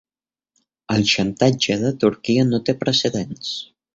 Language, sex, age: Catalan, male, 19-29